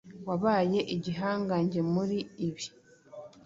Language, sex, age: Kinyarwanda, female, 19-29